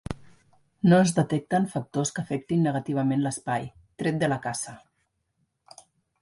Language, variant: Catalan, Central